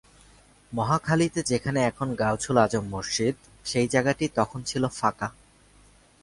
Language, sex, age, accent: Bengali, male, 19-29, শুদ্ধ